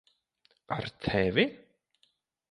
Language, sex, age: Latvian, male, 19-29